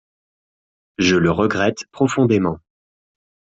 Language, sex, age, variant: French, male, 19-29, Français de métropole